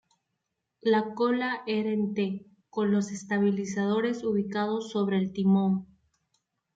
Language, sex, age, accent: Spanish, female, 30-39, Andino-Pacífico: Colombia, Perú, Ecuador, oeste de Bolivia y Venezuela andina